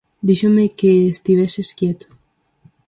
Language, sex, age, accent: Galician, female, 19-29, Oriental (común en zona oriental)